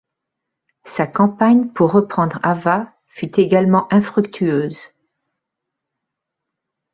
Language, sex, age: French, female, 50-59